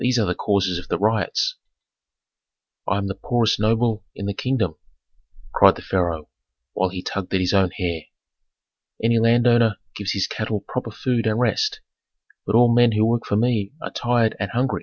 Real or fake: real